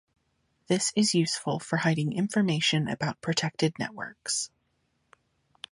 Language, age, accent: English, 19-29, United States English